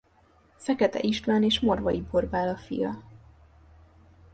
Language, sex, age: Hungarian, female, 19-29